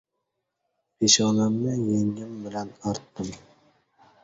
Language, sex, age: Uzbek, male, under 19